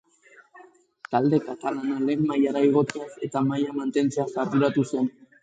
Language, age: Basque, under 19